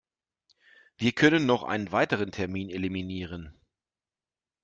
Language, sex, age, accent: German, male, 40-49, Deutschland Deutsch